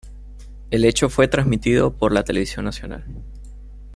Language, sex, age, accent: Spanish, male, 30-39, Caribe: Cuba, Venezuela, Puerto Rico, República Dominicana, Panamá, Colombia caribeña, México caribeño, Costa del golfo de México